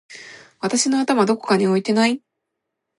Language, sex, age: Japanese, female, 19-29